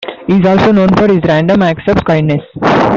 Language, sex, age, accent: English, male, 19-29, India and South Asia (India, Pakistan, Sri Lanka)